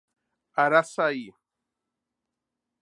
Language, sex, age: Portuguese, male, 40-49